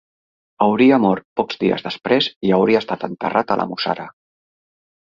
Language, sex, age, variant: Catalan, male, 40-49, Central